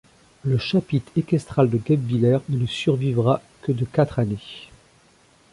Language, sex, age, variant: French, male, 50-59, Français de métropole